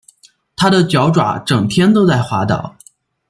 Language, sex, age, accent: Chinese, male, 19-29, 出生地：山西省